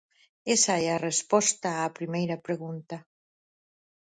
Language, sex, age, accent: Galician, female, 60-69, Normativo (estándar)